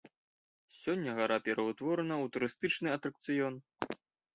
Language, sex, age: Belarusian, male, 19-29